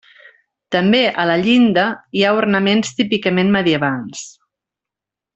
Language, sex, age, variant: Catalan, female, 40-49, Central